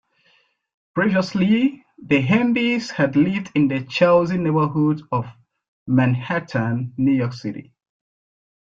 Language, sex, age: English, male, 30-39